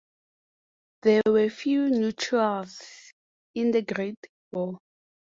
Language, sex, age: English, female, 19-29